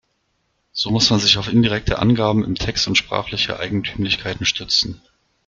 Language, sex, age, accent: German, male, 40-49, Deutschland Deutsch